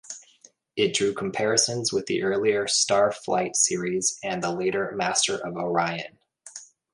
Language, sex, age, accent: English, male, 30-39, United States English